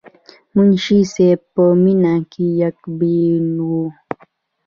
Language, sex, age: Pashto, female, 19-29